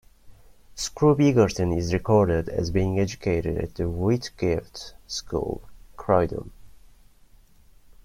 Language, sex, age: English, male, 19-29